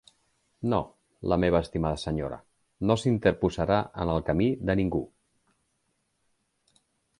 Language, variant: Catalan, Central